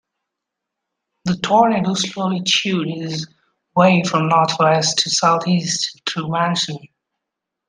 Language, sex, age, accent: English, male, 19-29, India and South Asia (India, Pakistan, Sri Lanka)